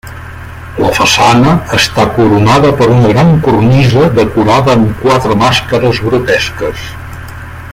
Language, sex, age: Catalan, male, 60-69